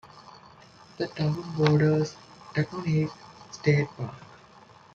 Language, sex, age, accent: English, male, 19-29, United States English